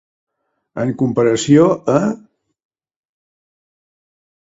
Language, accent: Catalan, gironí